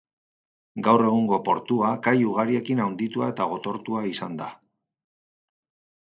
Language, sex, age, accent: Basque, male, 40-49, Mendebalekoa (Araba, Bizkaia, Gipuzkoako mendebaleko herri batzuk)